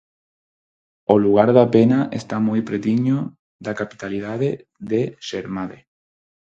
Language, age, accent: Galician, 19-29, Neofalante